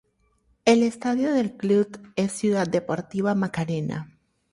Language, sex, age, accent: Spanish, female, 19-29, Caribe: Cuba, Venezuela, Puerto Rico, República Dominicana, Panamá, Colombia caribeña, México caribeño, Costa del golfo de México